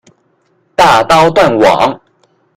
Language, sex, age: Chinese, male, 19-29